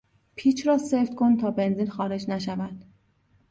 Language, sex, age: Persian, female, 30-39